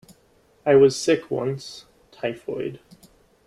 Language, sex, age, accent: English, male, 19-29, United States English